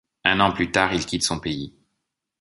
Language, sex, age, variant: French, male, 50-59, Français de métropole